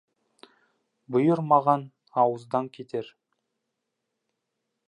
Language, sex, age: Kazakh, male, 19-29